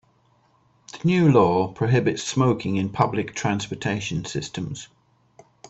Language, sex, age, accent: English, male, 60-69, England English